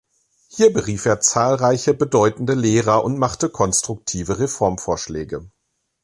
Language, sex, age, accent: German, male, 40-49, Deutschland Deutsch